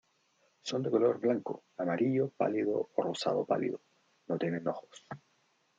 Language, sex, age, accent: Spanish, male, 19-29, Chileno: Chile, Cuyo